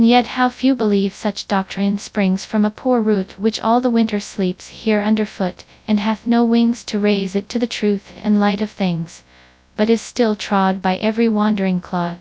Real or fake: fake